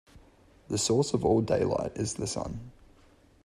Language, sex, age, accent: English, male, 19-29, Australian English